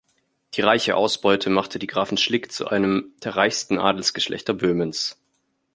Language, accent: German, Deutschland Deutsch